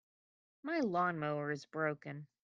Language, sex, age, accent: English, female, 19-29, United States English